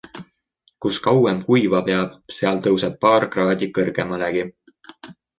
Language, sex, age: Estonian, male, 19-29